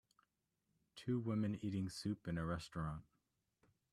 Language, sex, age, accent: English, male, 19-29, United States English